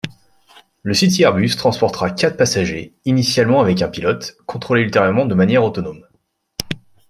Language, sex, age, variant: French, male, 19-29, Français de métropole